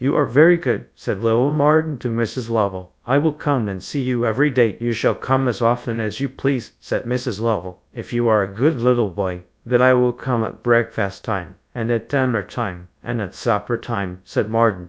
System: TTS, GradTTS